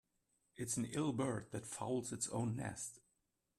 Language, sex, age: English, male, 50-59